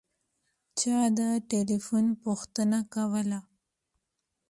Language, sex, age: Pashto, female, 19-29